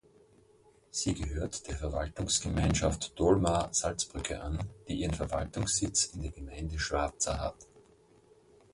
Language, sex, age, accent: German, male, 50-59, Österreichisches Deutsch